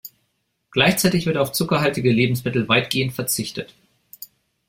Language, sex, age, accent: German, male, 40-49, Deutschland Deutsch